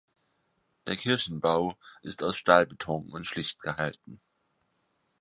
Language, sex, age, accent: German, male, 19-29, Deutschland Deutsch